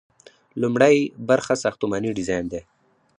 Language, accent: Pashto, معیاري پښتو